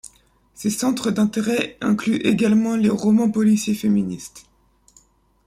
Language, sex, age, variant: French, male, under 19, Français de métropole